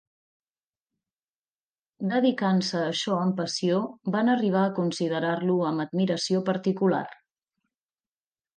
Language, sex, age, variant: Catalan, female, 30-39, Nord-Occidental